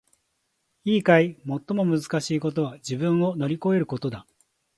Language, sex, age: Japanese, male, 30-39